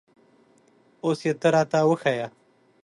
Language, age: Pashto, 30-39